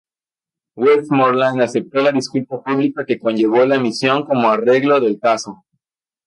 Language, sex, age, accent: Spanish, male, 19-29, México